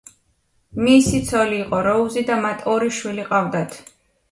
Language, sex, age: Georgian, female, 19-29